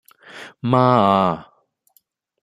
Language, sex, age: Cantonese, male, 40-49